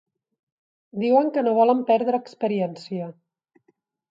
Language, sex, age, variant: Catalan, female, 40-49, Central